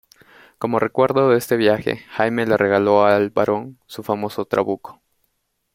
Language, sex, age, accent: Spanish, male, 19-29, Andino-Pacífico: Colombia, Perú, Ecuador, oeste de Bolivia y Venezuela andina